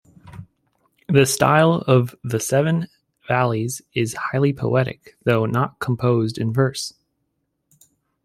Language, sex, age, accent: English, male, 19-29, United States English